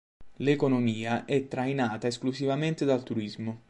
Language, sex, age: Italian, male, 19-29